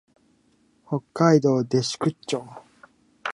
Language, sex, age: Japanese, male, 19-29